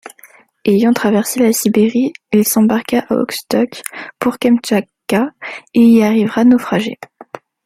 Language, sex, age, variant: French, female, under 19, Français de métropole